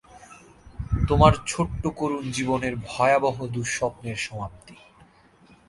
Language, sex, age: Bengali, male, 19-29